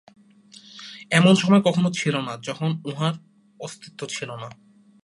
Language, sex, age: Bengali, male, 19-29